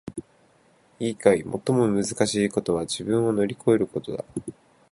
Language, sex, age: Japanese, male, 19-29